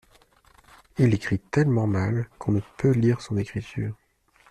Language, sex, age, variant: French, male, 30-39, Français de métropole